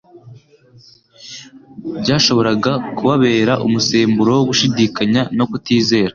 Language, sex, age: Kinyarwanda, male, under 19